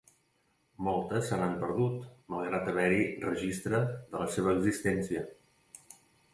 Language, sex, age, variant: Catalan, male, 40-49, Nord-Occidental